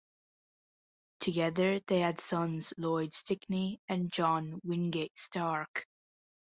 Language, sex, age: English, female, under 19